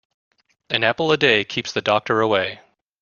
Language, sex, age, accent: English, male, 30-39, United States English